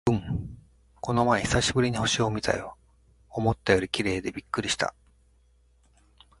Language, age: Japanese, 50-59